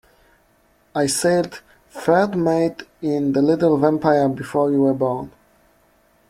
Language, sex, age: English, male, 30-39